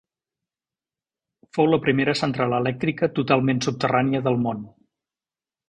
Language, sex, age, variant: Catalan, male, 50-59, Central